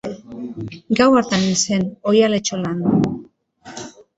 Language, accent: Basque, Mendebalekoa (Araba, Bizkaia, Gipuzkoako mendebaleko herri batzuk)